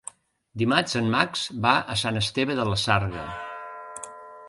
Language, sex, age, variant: Catalan, male, 60-69, Central